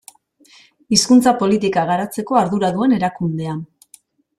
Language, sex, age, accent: Basque, female, 40-49, Mendebalekoa (Araba, Bizkaia, Gipuzkoako mendebaleko herri batzuk)